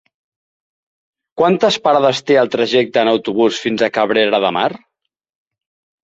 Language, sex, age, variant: Catalan, male, 30-39, Central